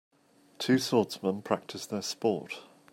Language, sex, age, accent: English, male, 50-59, England English